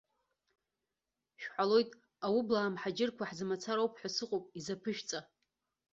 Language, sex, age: Abkhazian, female, 30-39